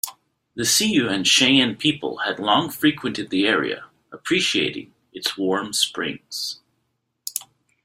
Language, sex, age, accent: English, male, 30-39, Canadian English